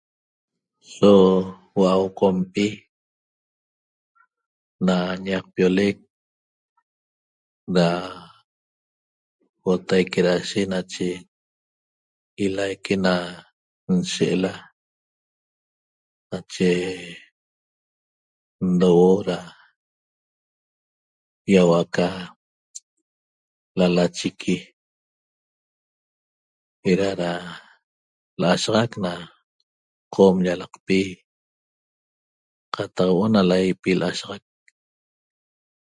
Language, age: Toba, 60-69